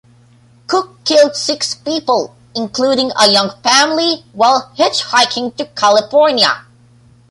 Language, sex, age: English, male, 19-29